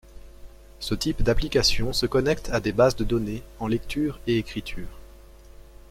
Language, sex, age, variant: French, male, 19-29, Français de métropole